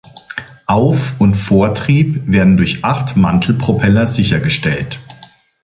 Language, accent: German, Deutschland Deutsch